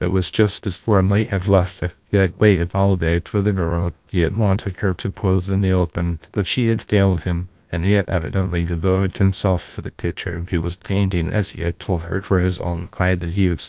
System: TTS, GlowTTS